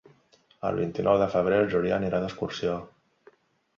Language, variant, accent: Catalan, Central, central